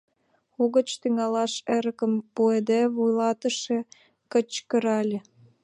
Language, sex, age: Mari, female, 19-29